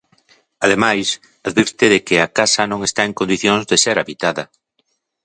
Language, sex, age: Galician, male, 40-49